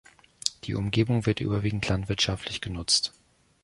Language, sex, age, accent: German, male, 40-49, Deutschland Deutsch